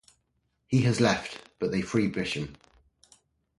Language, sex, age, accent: English, male, 30-39, England English